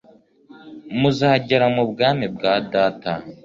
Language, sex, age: Kinyarwanda, male, 19-29